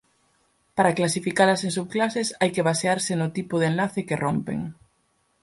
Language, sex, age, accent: Galician, female, 19-29, Normativo (estándar)